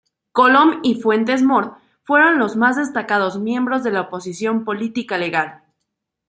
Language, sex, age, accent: Spanish, female, 19-29, México